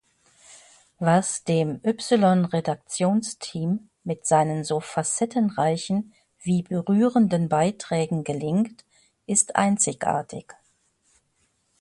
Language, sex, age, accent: German, female, 60-69, Deutschland Deutsch